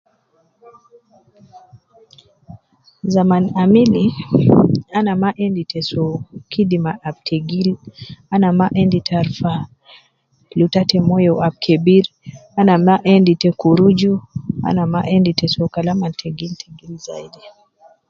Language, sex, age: Nubi, female, 30-39